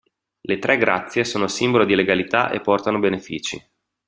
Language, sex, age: Italian, male, 30-39